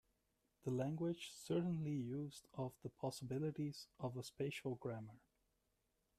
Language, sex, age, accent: English, male, 30-39, United States English